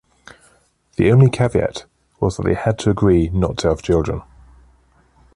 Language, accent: English, England English